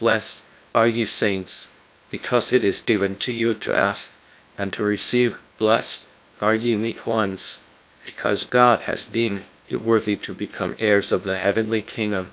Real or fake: fake